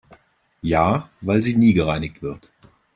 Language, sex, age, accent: German, male, 40-49, Deutschland Deutsch